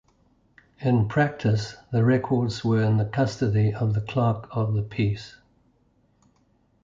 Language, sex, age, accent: English, male, 70-79, Southern African (South Africa, Zimbabwe, Namibia)